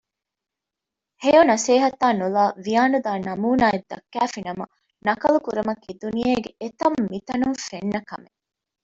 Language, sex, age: Divehi, female, 19-29